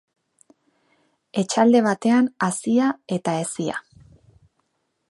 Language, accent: Basque, Mendebalekoa (Araba, Bizkaia, Gipuzkoako mendebaleko herri batzuk)